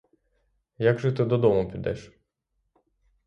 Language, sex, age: Ukrainian, male, 30-39